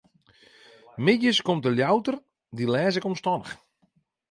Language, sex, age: Western Frisian, male, 30-39